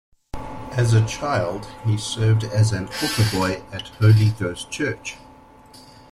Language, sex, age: English, male, 30-39